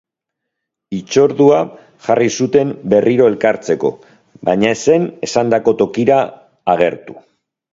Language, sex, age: Basque, male, 40-49